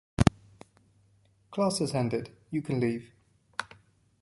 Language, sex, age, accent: English, male, 30-39, England English